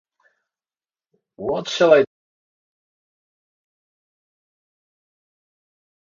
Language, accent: English, United States English; Australian English